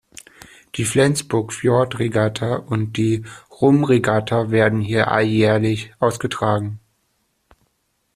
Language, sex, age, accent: German, male, 19-29, Deutschland Deutsch